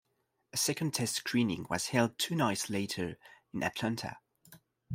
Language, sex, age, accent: English, male, 19-29, England English